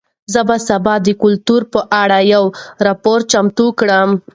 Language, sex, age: Pashto, female, 19-29